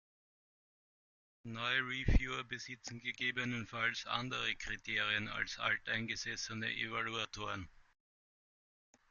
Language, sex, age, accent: German, male, 30-39, Österreichisches Deutsch